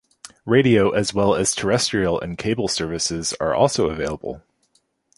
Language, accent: English, United States English